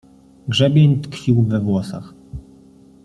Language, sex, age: Polish, male, 30-39